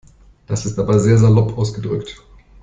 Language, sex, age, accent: German, male, 30-39, Deutschland Deutsch